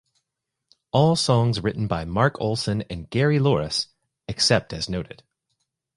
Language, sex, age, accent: English, male, 30-39, United States English